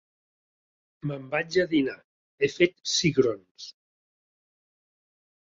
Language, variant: Catalan, Central